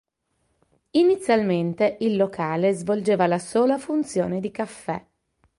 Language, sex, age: Italian, female, 30-39